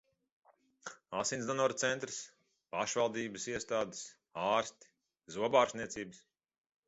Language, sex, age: Latvian, male, 40-49